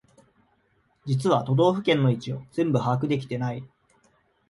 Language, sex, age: Japanese, male, 30-39